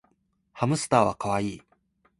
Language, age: Japanese, 19-29